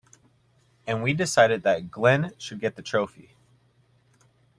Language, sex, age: English, male, 19-29